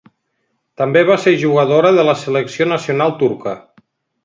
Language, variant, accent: Catalan, Nord-Occidental, nord-occidental